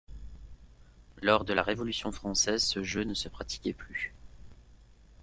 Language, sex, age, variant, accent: French, male, 19-29, Français d'Europe, Français de Belgique